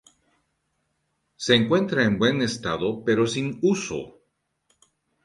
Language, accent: Spanish, Andino-Pacífico: Colombia, Perú, Ecuador, oeste de Bolivia y Venezuela andina